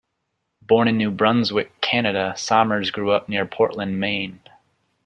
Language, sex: English, male